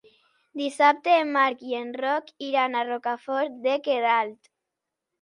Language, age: Catalan, under 19